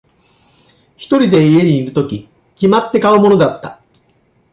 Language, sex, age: Japanese, male, 50-59